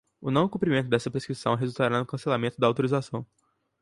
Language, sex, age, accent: Portuguese, male, 19-29, Mineiro